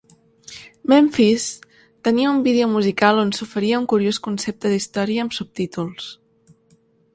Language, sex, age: Catalan, female, 19-29